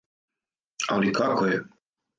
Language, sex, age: Serbian, male, 50-59